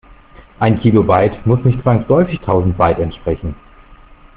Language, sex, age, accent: German, male, 30-39, Deutschland Deutsch